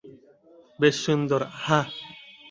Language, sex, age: Bengali, male, 19-29